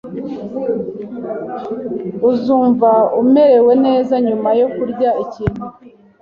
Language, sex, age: Kinyarwanda, female, 40-49